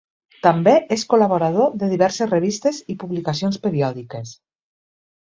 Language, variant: Catalan, Nord-Occidental